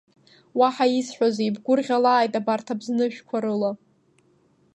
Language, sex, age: Abkhazian, female, under 19